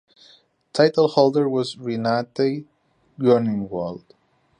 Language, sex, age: English, male, 19-29